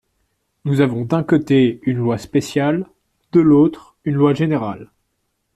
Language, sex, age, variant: French, male, 19-29, Français de métropole